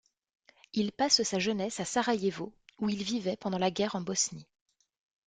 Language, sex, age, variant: French, female, 19-29, Français de métropole